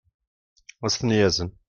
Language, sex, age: Kabyle, male, 50-59